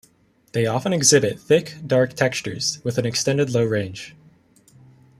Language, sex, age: English, male, 19-29